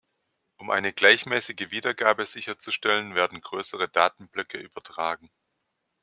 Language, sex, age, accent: German, male, 40-49, Deutschland Deutsch